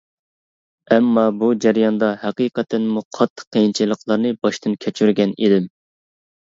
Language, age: Uyghur, 19-29